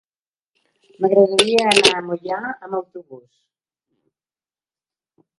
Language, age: Catalan, 70-79